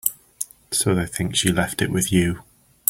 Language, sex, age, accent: English, male, 40-49, England English